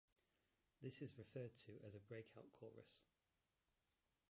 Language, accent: English, England English